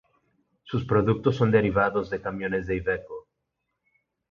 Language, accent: Spanish, México